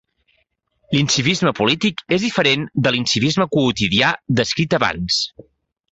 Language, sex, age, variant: Catalan, male, 40-49, Central